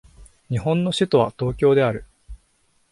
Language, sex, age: Japanese, male, under 19